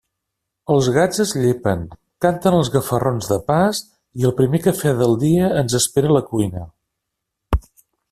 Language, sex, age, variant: Catalan, male, 50-59, Central